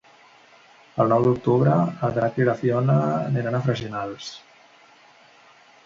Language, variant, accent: Catalan, Central, central